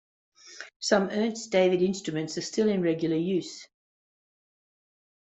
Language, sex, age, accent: English, female, 50-59, Australian English